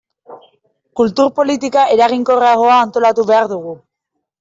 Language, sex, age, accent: Basque, female, 19-29, Mendebalekoa (Araba, Bizkaia, Gipuzkoako mendebaleko herri batzuk)